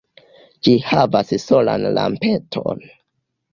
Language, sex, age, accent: Esperanto, male, 19-29, Internacia